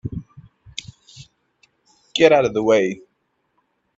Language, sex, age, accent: English, male, 19-29, Australian English